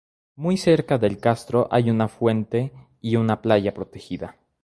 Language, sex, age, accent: Spanish, male, 19-29, México